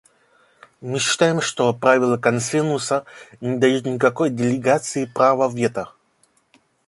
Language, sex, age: Russian, male, 19-29